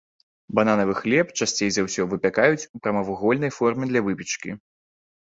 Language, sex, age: Belarusian, male, 19-29